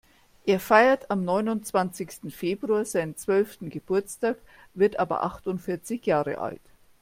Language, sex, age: German, female, 50-59